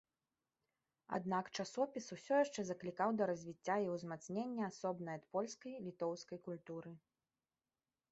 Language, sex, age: Belarusian, female, 19-29